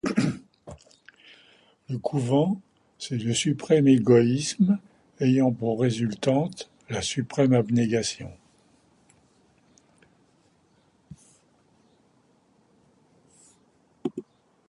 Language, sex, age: French, male, 80-89